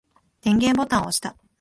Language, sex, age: Japanese, female, 19-29